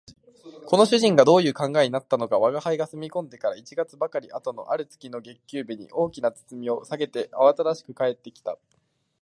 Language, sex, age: Japanese, male, 19-29